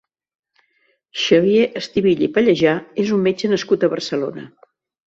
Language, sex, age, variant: Catalan, female, 70-79, Central